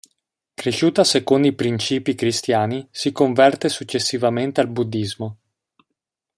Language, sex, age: Italian, male, 19-29